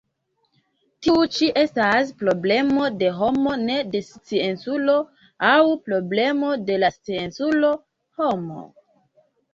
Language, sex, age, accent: Esperanto, female, 19-29, Internacia